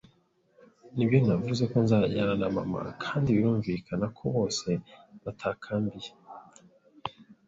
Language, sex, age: Kinyarwanda, female, 30-39